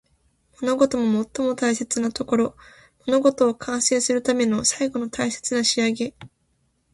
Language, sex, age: Japanese, female, 19-29